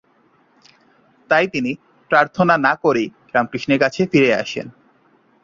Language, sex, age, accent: Bengali, male, 19-29, প্রমিত